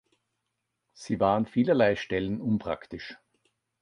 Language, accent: German, Österreichisches Deutsch